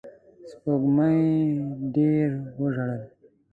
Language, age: Pashto, 19-29